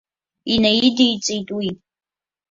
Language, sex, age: Abkhazian, female, under 19